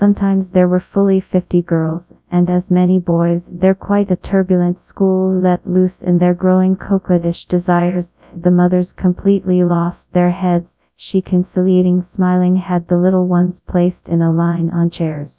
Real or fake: fake